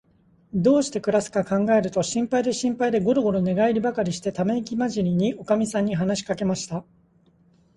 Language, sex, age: Japanese, male, 30-39